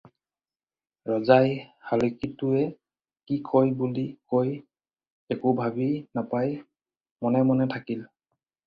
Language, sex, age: Assamese, male, 19-29